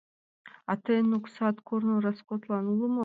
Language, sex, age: Mari, female, 19-29